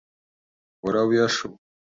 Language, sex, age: Abkhazian, male, under 19